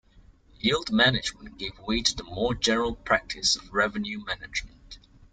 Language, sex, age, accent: English, male, 19-29, Singaporean English